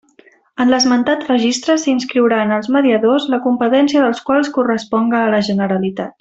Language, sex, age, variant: Catalan, female, 19-29, Central